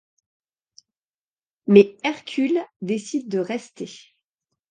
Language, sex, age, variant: French, female, 40-49, Français de métropole